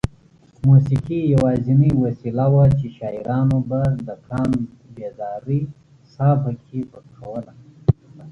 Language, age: Pashto, 19-29